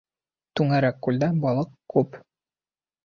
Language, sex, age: Bashkir, male, 19-29